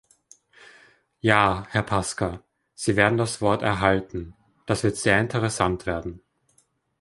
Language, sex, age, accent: German, male, 19-29, Österreichisches Deutsch